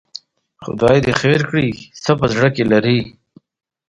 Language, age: Pashto, 30-39